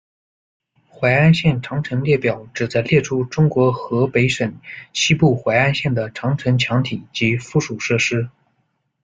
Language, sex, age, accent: Chinese, male, 30-39, 出生地：江苏省